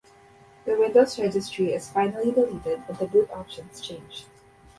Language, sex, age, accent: English, female, 19-29, Filipino